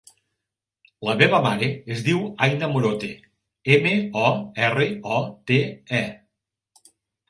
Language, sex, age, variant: Catalan, male, 50-59, Nord-Occidental